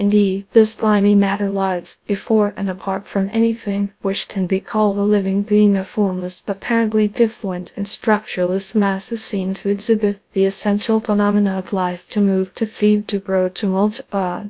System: TTS, GlowTTS